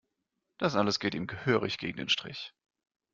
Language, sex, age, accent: German, male, 30-39, Deutschland Deutsch